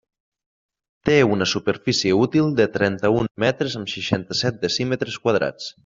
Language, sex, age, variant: Catalan, male, 19-29, Nord-Occidental